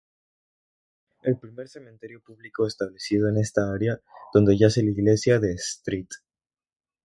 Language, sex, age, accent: Spanish, male, under 19, Andino-Pacífico: Colombia, Perú, Ecuador, oeste de Bolivia y Venezuela andina